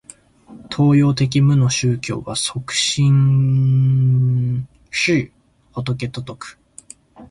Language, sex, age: Japanese, male, 19-29